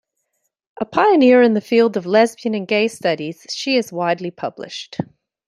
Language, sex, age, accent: English, female, 40-49, Canadian English